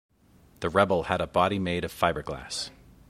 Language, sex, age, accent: English, male, 40-49, United States English